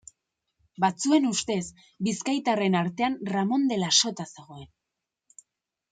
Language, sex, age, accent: Basque, female, 19-29, Erdialdekoa edo Nafarra (Gipuzkoa, Nafarroa)